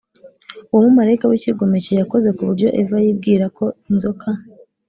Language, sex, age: Kinyarwanda, female, 19-29